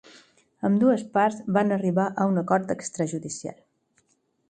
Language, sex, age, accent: Catalan, female, 40-49, mallorquí